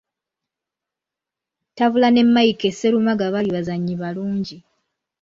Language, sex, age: Ganda, female, 19-29